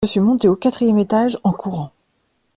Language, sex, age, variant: French, female, 40-49, Français de métropole